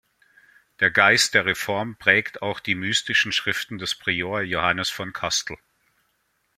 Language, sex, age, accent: German, male, 40-49, Deutschland Deutsch